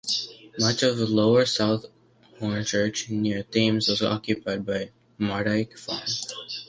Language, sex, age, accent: English, male, under 19, United States English